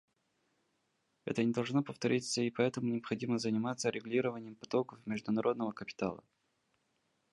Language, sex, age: Russian, male, under 19